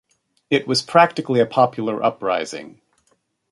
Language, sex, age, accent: English, male, 50-59, United States English